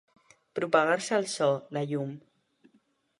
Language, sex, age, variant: Catalan, male, 19-29, Central